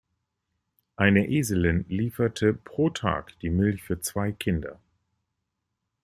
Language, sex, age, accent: German, male, 50-59, Deutschland Deutsch